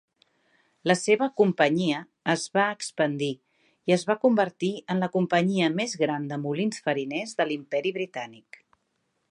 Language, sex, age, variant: Catalan, female, 50-59, Central